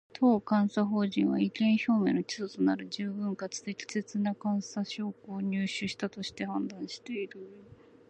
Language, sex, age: Japanese, female, 30-39